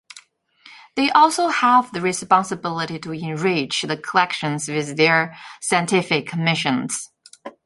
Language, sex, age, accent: English, female, 40-49, United States English